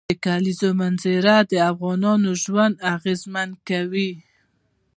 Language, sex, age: Pashto, female, 19-29